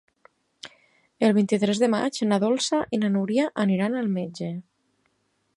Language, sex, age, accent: Catalan, female, 40-49, valencià